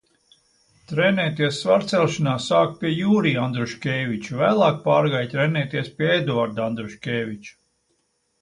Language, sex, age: Latvian, male, 70-79